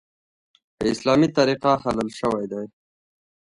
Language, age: Pashto, 30-39